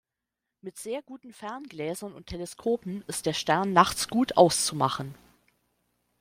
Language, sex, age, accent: German, female, 30-39, Deutschland Deutsch